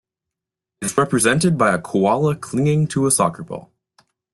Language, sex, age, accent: English, male, 19-29, United States English